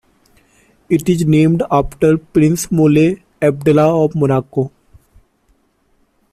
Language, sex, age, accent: English, male, 19-29, India and South Asia (India, Pakistan, Sri Lanka)